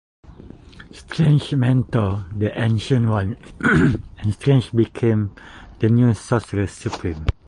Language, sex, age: English, male, 30-39